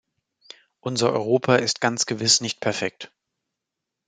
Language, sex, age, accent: German, male, 19-29, Deutschland Deutsch